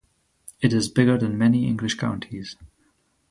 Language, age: English, 19-29